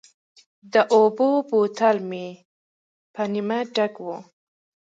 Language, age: Pashto, 19-29